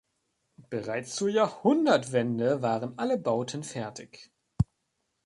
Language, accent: German, Deutschland Deutsch